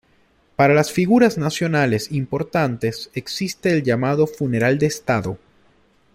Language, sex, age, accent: Spanish, male, 30-39, Caribe: Cuba, Venezuela, Puerto Rico, República Dominicana, Panamá, Colombia caribeña, México caribeño, Costa del golfo de México